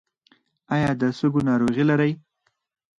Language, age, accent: Pashto, 30-39, پکتیا ولایت، احمدزی